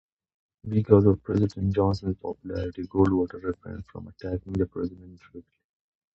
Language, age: English, 30-39